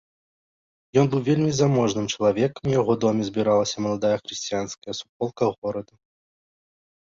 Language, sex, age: Belarusian, male, 19-29